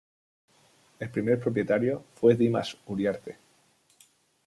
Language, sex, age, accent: Spanish, male, 19-29, España: Sur peninsular (Andalucia, Extremadura, Murcia)